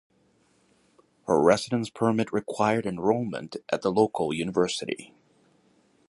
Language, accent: English, United States English